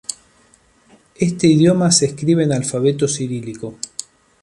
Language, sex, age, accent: Spanish, male, 40-49, Rioplatense: Argentina, Uruguay, este de Bolivia, Paraguay